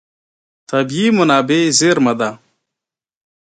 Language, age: Pashto, 19-29